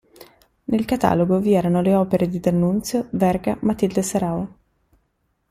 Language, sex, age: Italian, female, 30-39